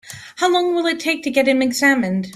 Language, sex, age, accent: English, female, 40-49, United States English